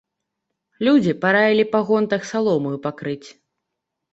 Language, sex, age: Belarusian, female, 30-39